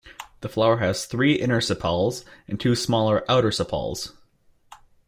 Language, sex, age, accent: English, male, 19-29, United States English